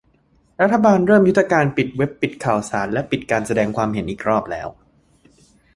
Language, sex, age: Thai, male, 30-39